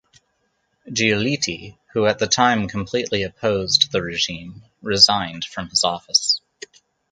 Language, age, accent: English, 30-39, United States English